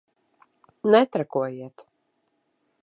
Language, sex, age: Latvian, female, 40-49